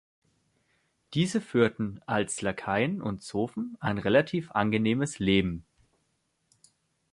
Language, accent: German, Deutschland Deutsch